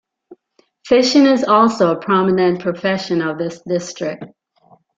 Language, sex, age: English, female, 50-59